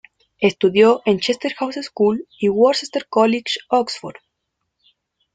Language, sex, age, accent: Spanish, female, 19-29, Chileno: Chile, Cuyo